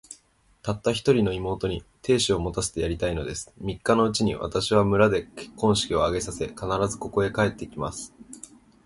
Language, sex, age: Japanese, male, under 19